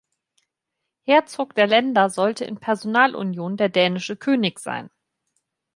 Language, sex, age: German, female, 19-29